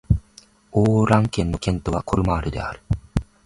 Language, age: Japanese, 19-29